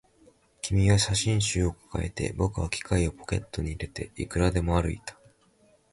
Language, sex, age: Japanese, male, 19-29